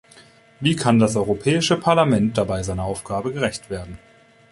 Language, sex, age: German, male, 30-39